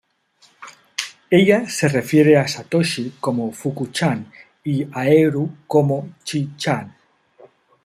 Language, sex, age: Spanish, male, 40-49